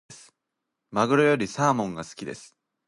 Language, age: Japanese, under 19